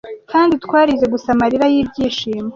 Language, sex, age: Kinyarwanda, female, 30-39